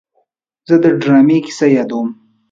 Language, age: Pashto, 19-29